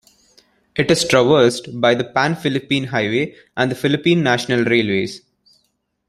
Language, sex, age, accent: English, male, under 19, India and South Asia (India, Pakistan, Sri Lanka)